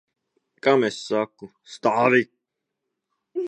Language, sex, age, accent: Latvian, male, under 19, Kurzeme